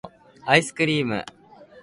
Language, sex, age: Japanese, male, 19-29